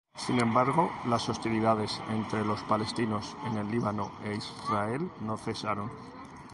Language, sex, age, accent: Spanish, male, 40-49, España: Norte peninsular (Asturias, Castilla y León, Cantabria, País Vasco, Navarra, Aragón, La Rioja, Guadalajara, Cuenca)